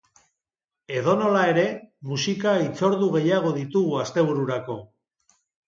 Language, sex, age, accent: Basque, male, 50-59, Mendebalekoa (Araba, Bizkaia, Gipuzkoako mendebaleko herri batzuk)